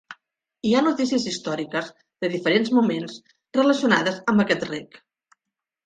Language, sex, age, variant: Catalan, female, 50-59, Nord-Occidental